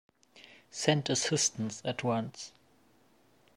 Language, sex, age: English, male, 19-29